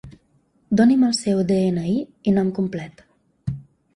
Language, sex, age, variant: Catalan, female, 19-29, Balear